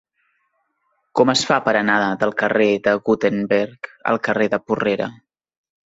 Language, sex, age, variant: Catalan, male, 19-29, Central